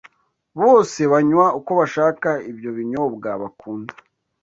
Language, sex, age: Kinyarwanda, male, 19-29